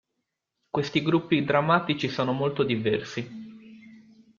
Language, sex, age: Italian, male, 19-29